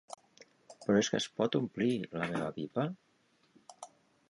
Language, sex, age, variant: Catalan, male, 50-59, Central